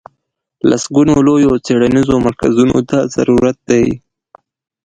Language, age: Pashto, 19-29